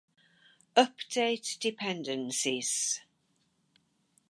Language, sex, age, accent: English, female, 80-89, England English